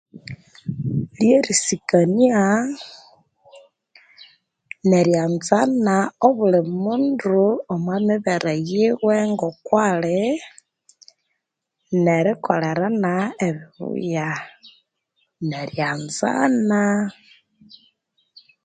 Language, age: Konzo, 19-29